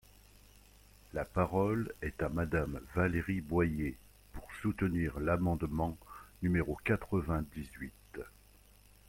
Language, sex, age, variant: French, male, 50-59, Français de métropole